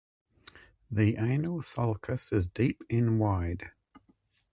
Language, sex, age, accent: English, male, 60-69, New Zealand English